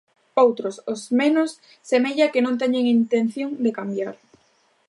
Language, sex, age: Galician, female, 19-29